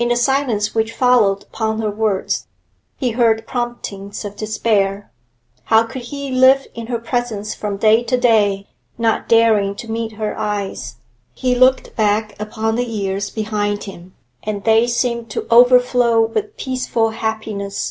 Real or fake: real